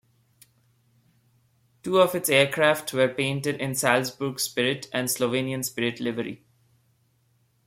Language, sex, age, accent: English, male, 19-29, India and South Asia (India, Pakistan, Sri Lanka)